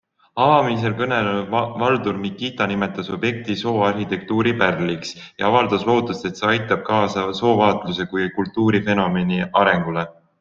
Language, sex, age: Estonian, male, 19-29